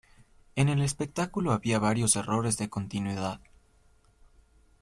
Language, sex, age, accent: Spanish, male, 19-29, Andino-Pacífico: Colombia, Perú, Ecuador, oeste de Bolivia y Venezuela andina